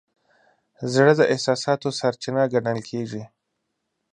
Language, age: Pashto, 19-29